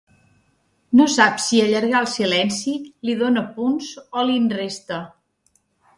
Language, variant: Catalan, Central